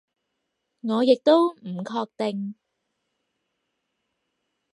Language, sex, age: Cantonese, female, 19-29